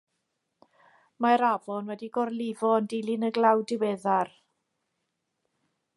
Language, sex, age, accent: Welsh, female, 40-49, Y Deyrnas Unedig Cymraeg